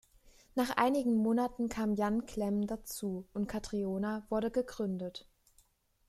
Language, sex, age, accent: German, female, 19-29, Deutschland Deutsch